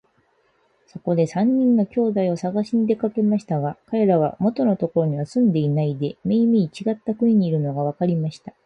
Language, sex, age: Japanese, female, 30-39